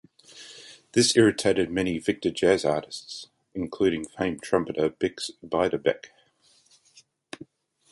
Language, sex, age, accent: English, male, 50-59, Australian English